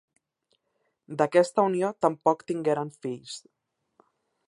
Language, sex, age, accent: Catalan, male, 19-29, Barcelona